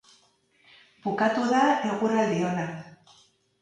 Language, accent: Basque, Mendebalekoa (Araba, Bizkaia, Gipuzkoako mendebaleko herri batzuk)